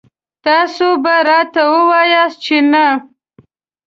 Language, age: Pashto, 19-29